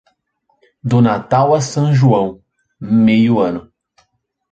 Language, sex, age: Portuguese, male, 30-39